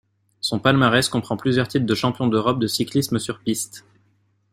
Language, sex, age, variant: French, male, 19-29, Français de métropole